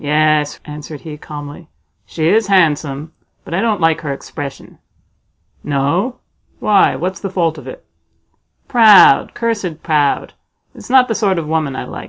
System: none